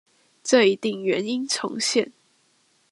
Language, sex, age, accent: Chinese, female, 19-29, 出生地：臺北市